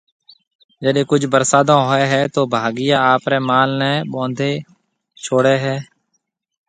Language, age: Marwari (Pakistan), 40-49